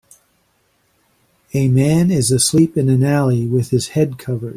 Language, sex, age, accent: English, male, 50-59, Canadian English